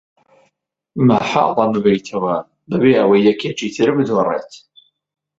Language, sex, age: Central Kurdish, male, 19-29